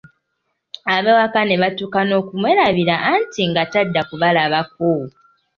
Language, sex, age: Ganda, female, 19-29